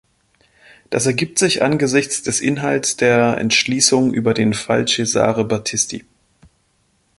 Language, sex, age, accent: German, male, 30-39, Deutschland Deutsch